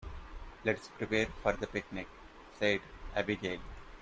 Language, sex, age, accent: English, male, 40-49, India and South Asia (India, Pakistan, Sri Lanka)